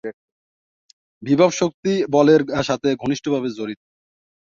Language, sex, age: Bengali, male, 19-29